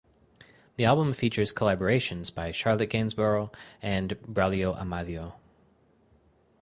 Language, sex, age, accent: English, male, 30-39, United States English